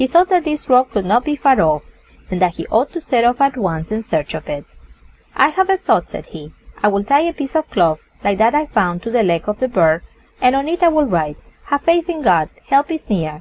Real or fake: real